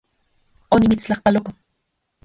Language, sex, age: Central Puebla Nahuatl, female, 40-49